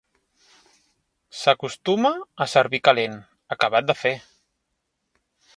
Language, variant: Catalan, Central